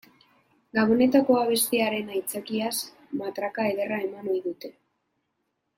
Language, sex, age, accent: Basque, female, 19-29, Mendebalekoa (Araba, Bizkaia, Gipuzkoako mendebaleko herri batzuk)